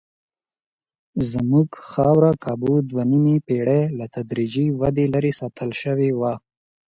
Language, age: Pashto, 19-29